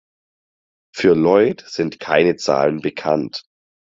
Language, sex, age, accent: German, male, 19-29, Deutschland Deutsch